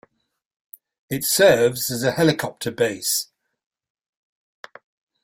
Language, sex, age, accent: English, male, 60-69, England English